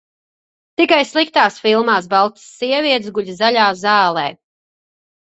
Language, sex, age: Latvian, female, 40-49